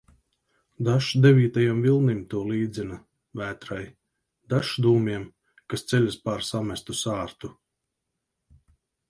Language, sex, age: Latvian, male, 50-59